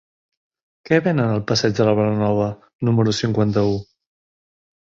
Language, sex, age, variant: Catalan, male, 30-39, Central